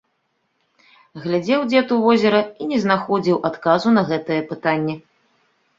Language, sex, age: Belarusian, female, 30-39